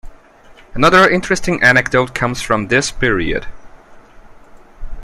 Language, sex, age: English, male, 30-39